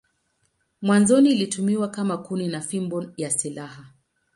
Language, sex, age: Swahili, female, 30-39